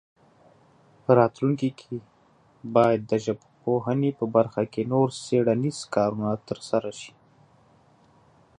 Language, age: Pashto, 19-29